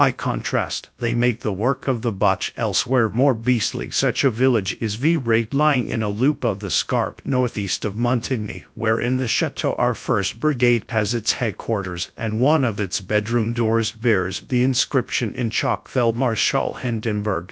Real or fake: fake